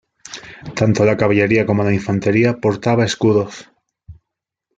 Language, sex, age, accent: Spanish, male, 30-39, España: Sur peninsular (Andalucia, Extremadura, Murcia)